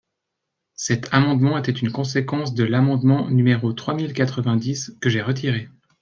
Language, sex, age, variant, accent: French, male, 19-29, Français d'Europe, Français de Suisse